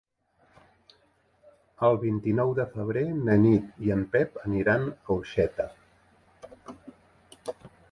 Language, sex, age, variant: Catalan, male, 50-59, Central